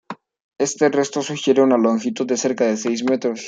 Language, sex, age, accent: Spanish, male, under 19, México